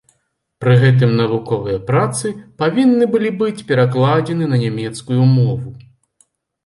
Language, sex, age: Belarusian, male, 40-49